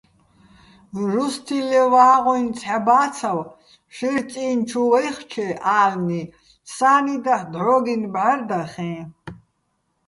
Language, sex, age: Bats, female, 70-79